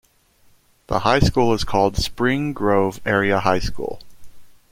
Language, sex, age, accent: English, male, 19-29, United States English